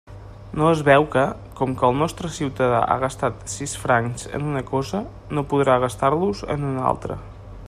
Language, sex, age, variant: Catalan, male, 30-39, Nord-Occidental